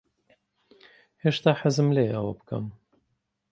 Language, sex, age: Central Kurdish, male, 19-29